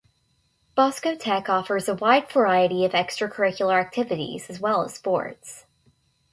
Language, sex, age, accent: English, female, under 19, United States English